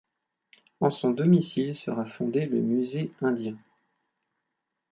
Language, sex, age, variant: French, male, 19-29, Français de métropole